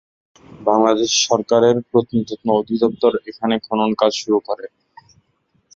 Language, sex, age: Bengali, male, 19-29